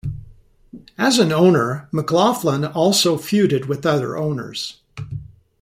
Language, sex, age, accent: English, male, 60-69, United States English